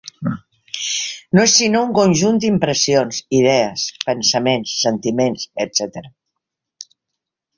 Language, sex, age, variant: Catalan, male, 60-69, Central